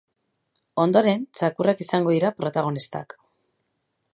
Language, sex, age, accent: Basque, female, 30-39, Mendebalekoa (Araba, Bizkaia, Gipuzkoako mendebaleko herri batzuk)